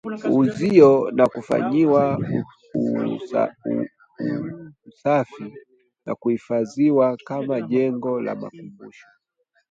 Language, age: Swahili, 19-29